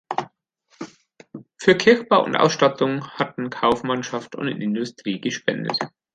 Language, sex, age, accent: German, male, 50-59, Deutschland Deutsch